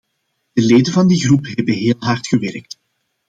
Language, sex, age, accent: Dutch, male, 40-49, Belgisch Nederlands